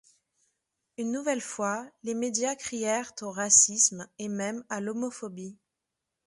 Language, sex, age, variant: French, female, 30-39, Français de métropole